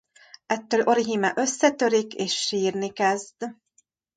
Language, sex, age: Hungarian, female, 30-39